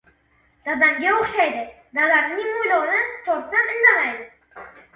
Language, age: Uzbek, 30-39